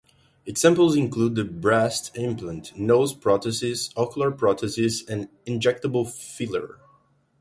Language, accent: English, United States English